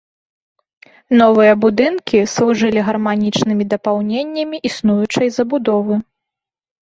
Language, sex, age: Belarusian, female, 30-39